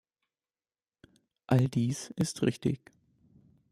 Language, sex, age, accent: German, male, 19-29, Deutschland Deutsch